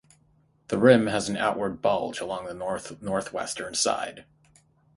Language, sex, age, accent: English, male, 30-39, United States English; Canadian English